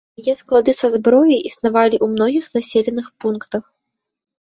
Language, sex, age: Belarusian, female, 19-29